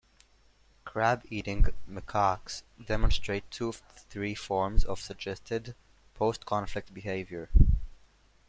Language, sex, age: English, male, under 19